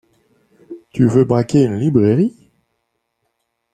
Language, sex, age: French, male, 50-59